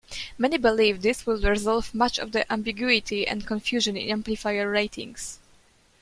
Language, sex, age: English, female, under 19